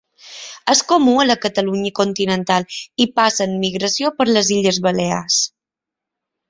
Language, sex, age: Catalan, female, 30-39